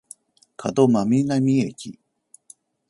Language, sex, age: Japanese, male, 50-59